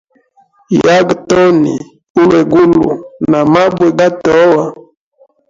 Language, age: Hemba, 30-39